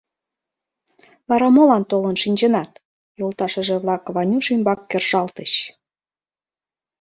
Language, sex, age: Mari, female, 19-29